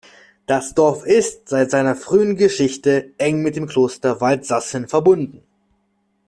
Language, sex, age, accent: German, male, 19-29, Deutschland Deutsch